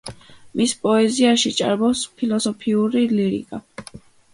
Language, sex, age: Georgian, female, under 19